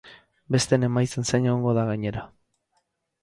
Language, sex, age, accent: Basque, male, 30-39, Mendebalekoa (Araba, Bizkaia, Gipuzkoako mendebaleko herri batzuk)